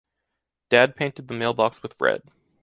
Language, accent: English, United States English